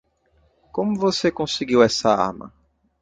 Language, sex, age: Portuguese, male, 19-29